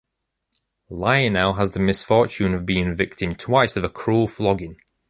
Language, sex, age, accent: English, male, under 19, England English